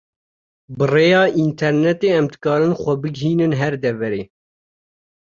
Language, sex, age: Kurdish, male, 19-29